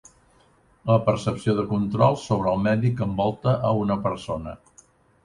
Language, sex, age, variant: Catalan, male, 60-69, Central